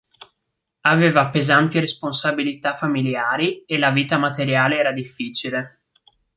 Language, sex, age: Italian, male, 19-29